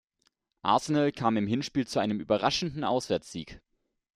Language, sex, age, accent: German, male, 19-29, Deutschland Deutsch